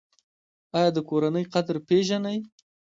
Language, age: Pashto, 30-39